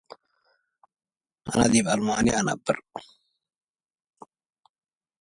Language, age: English, 30-39